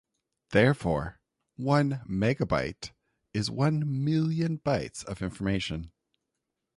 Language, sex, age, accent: English, male, 30-39, United States English